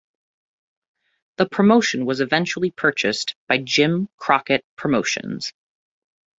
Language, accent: English, United States English